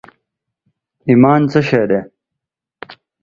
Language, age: Pashto, 19-29